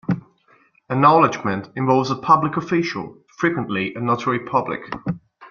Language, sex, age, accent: English, male, 19-29, United States English